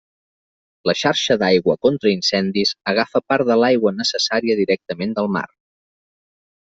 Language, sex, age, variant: Catalan, male, 30-39, Central